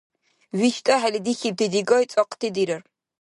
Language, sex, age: Dargwa, female, 19-29